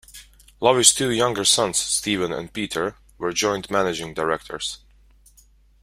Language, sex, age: English, male, 19-29